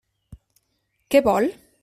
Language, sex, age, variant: Catalan, female, 19-29, Nord-Occidental